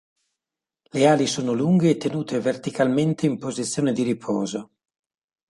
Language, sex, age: Italian, male, 60-69